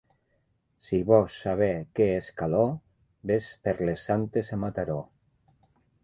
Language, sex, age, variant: Catalan, male, 50-59, Nord-Occidental